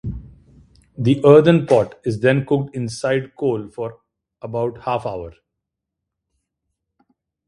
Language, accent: English, India and South Asia (India, Pakistan, Sri Lanka)